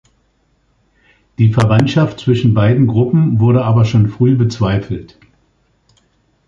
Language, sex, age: German, male, 60-69